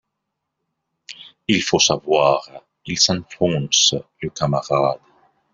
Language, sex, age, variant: French, male, 30-39, Français de métropole